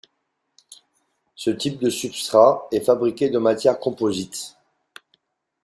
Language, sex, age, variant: French, male, 40-49, Français de métropole